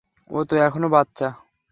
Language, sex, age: Bengali, male, under 19